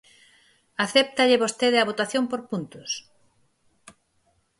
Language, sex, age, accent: Galician, female, 50-59, Normativo (estándar)